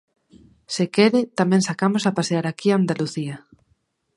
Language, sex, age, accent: Galician, female, 30-39, Normativo (estándar)